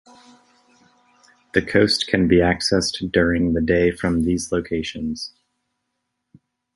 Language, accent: English, United States English